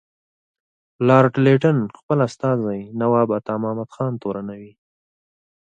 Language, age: Pashto, 19-29